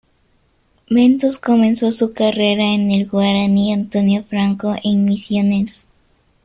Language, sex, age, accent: Spanish, female, under 19, Andino-Pacífico: Colombia, Perú, Ecuador, oeste de Bolivia y Venezuela andina